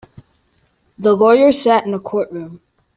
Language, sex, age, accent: English, male, under 19, United States English